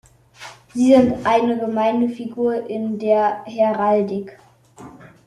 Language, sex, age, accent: German, male, under 19, Deutschland Deutsch